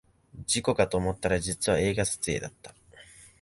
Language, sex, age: Japanese, male, 19-29